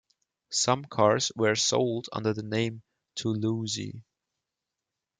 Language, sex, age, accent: English, male, 19-29, United States English